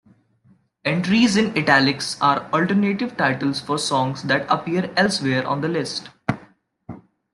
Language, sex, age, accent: English, male, 19-29, India and South Asia (India, Pakistan, Sri Lanka)